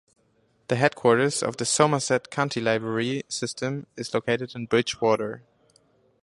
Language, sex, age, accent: English, male, 19-29, German English